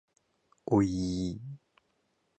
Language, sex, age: Japanese, male, 19-29